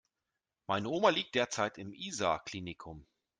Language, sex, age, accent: German, male, 40-49, Deutschland Deutsch